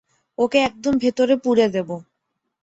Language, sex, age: Bengali, female, 19-29